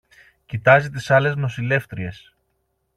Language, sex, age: Greek, male, 40-49